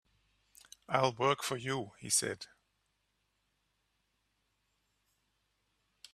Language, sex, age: English, male, 40-49